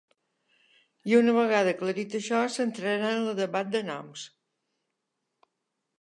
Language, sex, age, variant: Catalan, female, 60-69, Balear